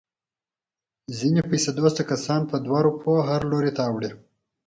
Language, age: Pashto, 30-39